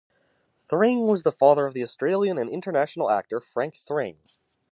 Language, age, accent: English, under 19, United States English